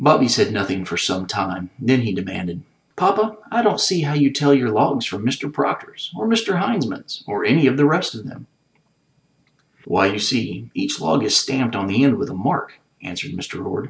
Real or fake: real